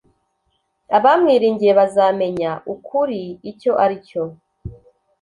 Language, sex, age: Kinyarwanda, female, 19-29